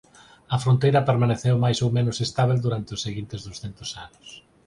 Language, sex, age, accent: Galician, male, 40-49, Normativo (estándar)